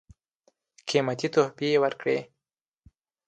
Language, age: Pashto, under 19